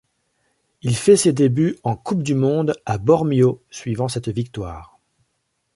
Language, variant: French, Français de métropole